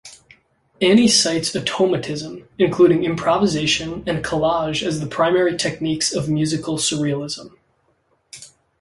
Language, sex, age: English, male, 19-29